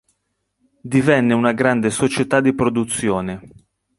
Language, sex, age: Italian, male, 40-49